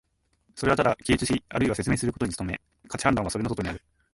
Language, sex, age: Japanese, male, under 19